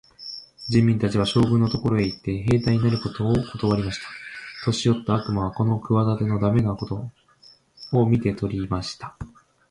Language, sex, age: Japanese, male, 19-29